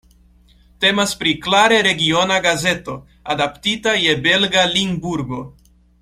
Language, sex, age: Esperanto, male, 19-29